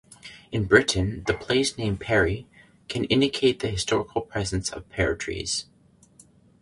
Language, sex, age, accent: English, male, under 19, Canadian English